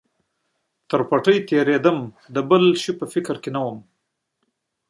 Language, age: Pashto, 40-49